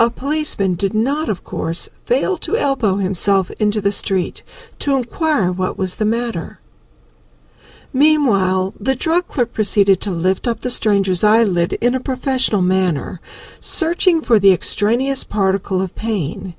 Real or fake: real